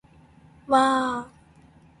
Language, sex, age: Japanese, female, 19-29